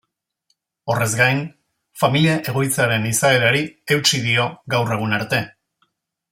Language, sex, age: Basque, male, 50-59